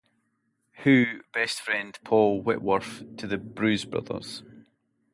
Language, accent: English, Scottish English